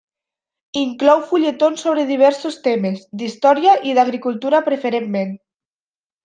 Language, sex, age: Catalan, female, 19-29